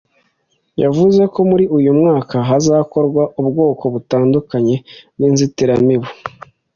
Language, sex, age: Kinyarwanda, male, 19-29